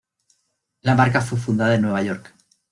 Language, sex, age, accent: Spanish, male, 30-39, España: Centro-Sur peninsular (Madrid, Toledo, Castilla-La Mancha)